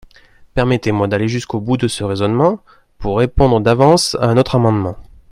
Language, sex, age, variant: French, male, 19-29, Français de métropole